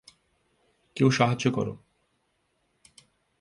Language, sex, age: Bengali, male, 19-29